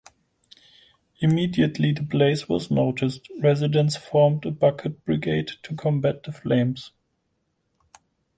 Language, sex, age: English, male, 30-39